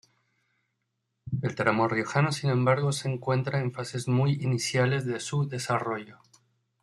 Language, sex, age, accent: Spanish, male, 30-39, México